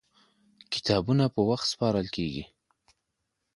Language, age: Pashto, 30-39